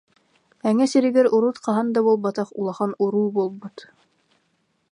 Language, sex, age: Yakut, female, 19-29